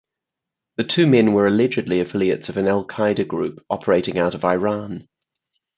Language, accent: English, England English; New Zealand English